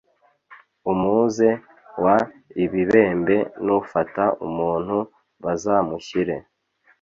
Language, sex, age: Kinyarwanda, male, 30-39